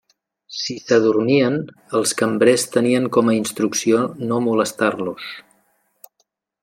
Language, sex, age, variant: Catalan, male, 50-59, Central